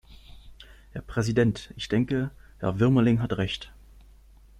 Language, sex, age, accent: German, male, 19-29, Deutschland Deutsch